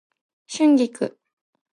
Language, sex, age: Japanese, female, 19-29